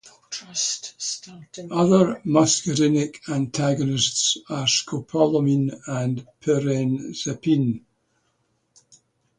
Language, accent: English, Scottish English